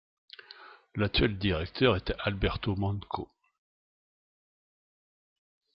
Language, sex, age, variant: French, male, 60-69, Français de métropole